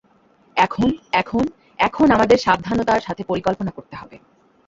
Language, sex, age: Bengali, female, 19-29